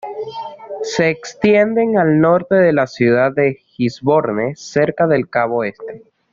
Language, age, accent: Spanish, 50-59, Caribe: Cuba, Venezuela, Puerto Rico, República Dominicana, Panamá, Colombia caribeña, México caribeño, Costa del golfo de México